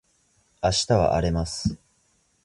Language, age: Japanese, 19-29